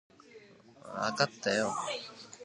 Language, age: Japanese, under 19